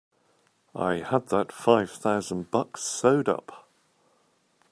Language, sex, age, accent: English, male, 50-59, England English